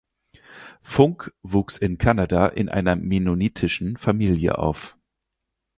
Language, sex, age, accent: German, male, 19-29, Deutschland Deutsch